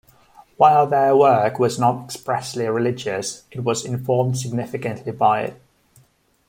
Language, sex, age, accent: English, male, 19-29, England English